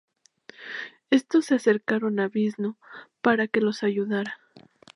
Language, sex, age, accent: Spanish, female, 19-29, México